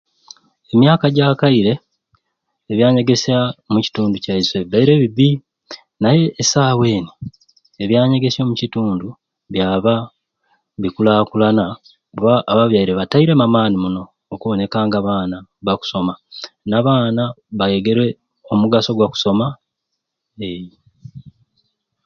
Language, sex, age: Ruuli, male, 30-39